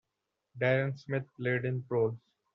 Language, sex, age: English, male, 19-29